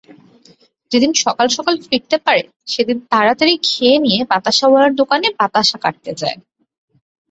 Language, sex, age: Bengali, female, 19-29